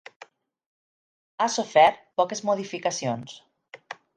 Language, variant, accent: Catalan, Nord-Occidental, Tortosí